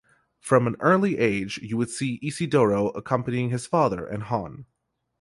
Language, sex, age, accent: English, male, 19-29, Canadian English